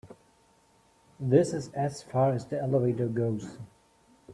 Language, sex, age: English, male, 19-29